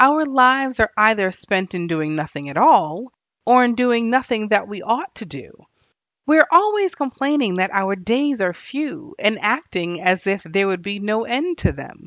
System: none